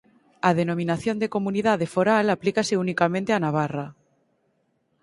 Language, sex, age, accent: Galician, female, 19-29, Oriental (común en zona oriental)